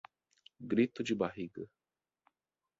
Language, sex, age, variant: Portuguese, male, 30-39, Portuguese (Brasil)